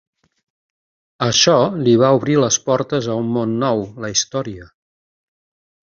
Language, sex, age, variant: Catalan, male, 60-69, Central